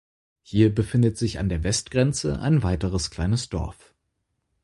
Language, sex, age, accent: German, male, 19-29, Deutschland Deutsch